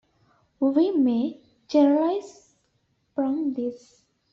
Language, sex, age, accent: English, female, 19-29, England English